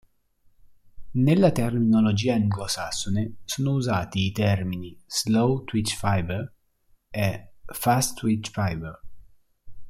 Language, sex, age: Italian, male, 19-29